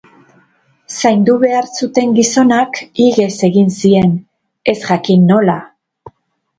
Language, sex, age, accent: Basque, female, 50-59, Mendebalekoa (Araba, Bizkaia, Gipuzkoako mendebaleko herri batzuk)